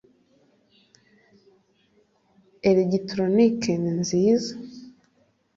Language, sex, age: Kinyarwanda, female, 19-29